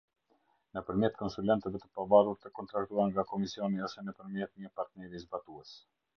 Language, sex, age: Albanian, male, 50-59